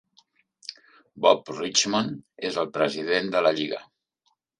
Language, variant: Catalan, Central